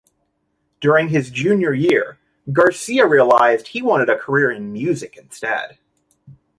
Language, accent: English, United States English